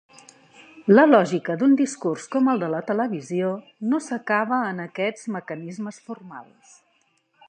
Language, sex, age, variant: Catalan, female, 50-59, Central